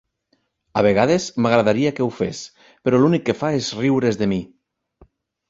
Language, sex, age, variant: Catalan, male, 40-49, Nord-Occidental